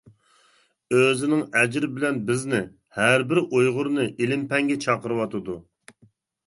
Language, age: Uyghur, 40-49